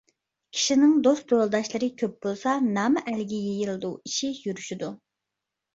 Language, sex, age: Uyghur, female, 19-29